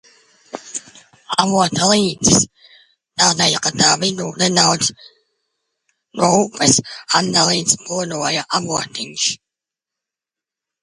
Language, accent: Latvian, bez akcenta